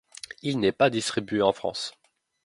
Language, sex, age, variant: French, male, 19-29, Français de métropole